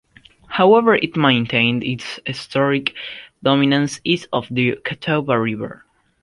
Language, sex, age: English, male, under 19